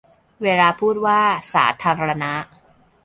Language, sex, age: Thai, male, under 19